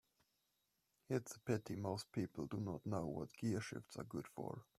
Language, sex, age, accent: English, male, 19-29, England English